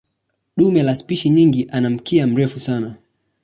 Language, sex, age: Swahili, male, 19-29